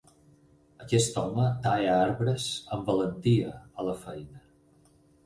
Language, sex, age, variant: Catalan, male, 60-69, Balear